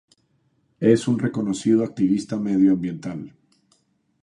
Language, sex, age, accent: Spanish, male, 50-59, Andino-Pacífico: Colombia, Perú, Ecuador, oeste de Bolivia y Venezuela andina